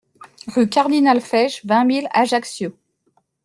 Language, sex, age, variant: French, female, 30-39, Français de métropole